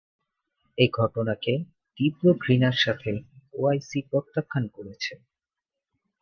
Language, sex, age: Bengali, male, 19-29